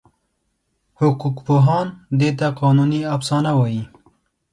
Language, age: Pashto, 19-29